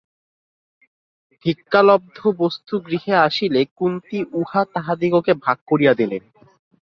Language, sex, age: Bengali, male, 19-29